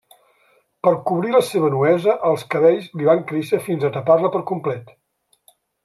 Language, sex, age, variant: Catalan, male, 70-79, Central